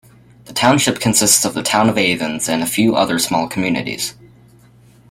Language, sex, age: English, male, under 19